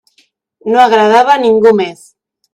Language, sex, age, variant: Catalan, male, 40-49, Central